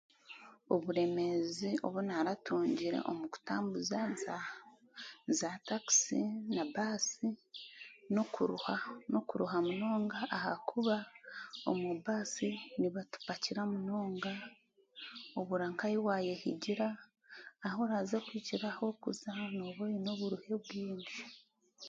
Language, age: Chiga, 19-29